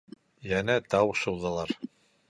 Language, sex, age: Bashkir, male, 40-49